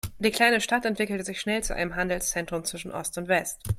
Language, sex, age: German, female, 30-39